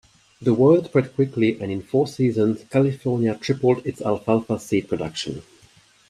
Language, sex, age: English, male, 19-29